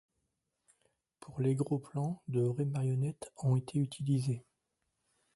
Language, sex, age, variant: French, male, 40-49, Français de métropole